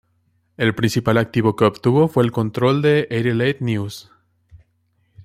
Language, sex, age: Spanish, male, 19-29